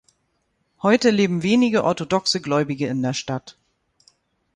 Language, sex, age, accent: German, female, 50-59, Deutschland Deutsch